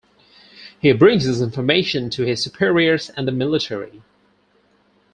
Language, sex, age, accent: English, male, 19-29, England English